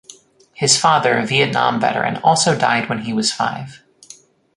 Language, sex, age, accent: English, female, 19-29, United States English